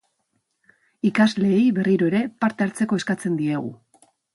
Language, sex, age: Basque, female, 40-49